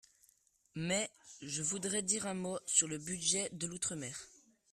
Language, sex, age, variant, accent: French, male, under 19, Français d'Europe, Français de Suisse